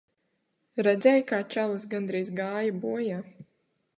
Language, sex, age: Latvian, female, 19-29